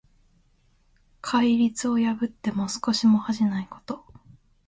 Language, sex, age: Japanese, female, 19-29